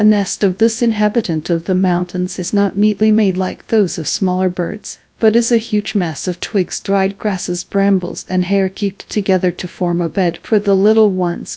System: TTS, GradTTS